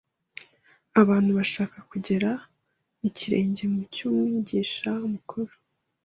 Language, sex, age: Kinyarwanda, female, 50-59